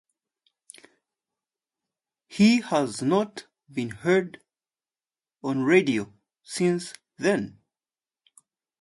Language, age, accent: English, 19-29, United States English; England English